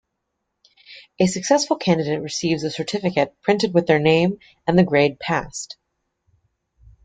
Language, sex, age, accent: English, female, 19-29, United States English